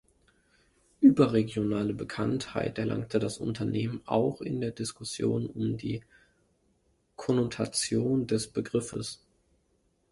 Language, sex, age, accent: German, male, 19-29, Deutschland Deutsch